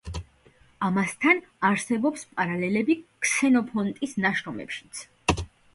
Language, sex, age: Georgian, female, 19-29